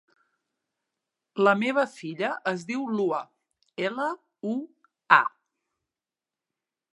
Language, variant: Catalan, Central